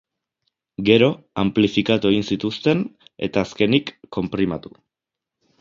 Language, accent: Basque, Erdialdekoa edo Nafarra (Gipuzkoa, Nafarroa)